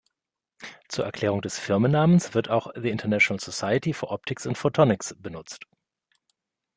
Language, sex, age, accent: German, male, 40-49, Deutschland Deutsch